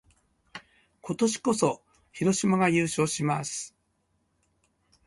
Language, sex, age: Japanese, male, 60-69